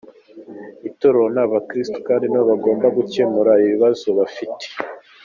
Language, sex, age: Kinyarwanda, male, 19-29